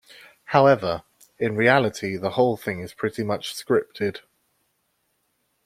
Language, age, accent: English, 19-29, England English